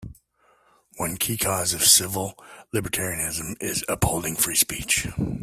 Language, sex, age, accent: English, male, 40-49, United States English